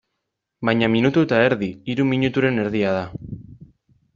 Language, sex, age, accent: Basque, male, 19-29, Erdialdekoa edo Nafarra (Gipuzkoa, Nafarroa)